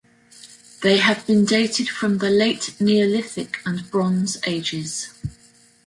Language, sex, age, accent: English, female, 60-69, England English